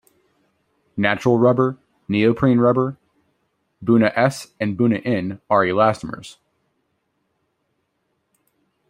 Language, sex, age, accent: English, male, 30-39, United States English